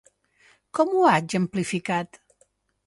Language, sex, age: Catalan, female, 50-59